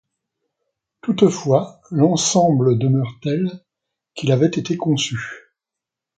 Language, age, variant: French, 60-69, Français de métropole